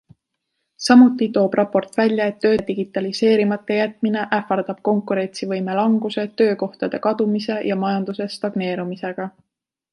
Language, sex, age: Estonian, female, 19-29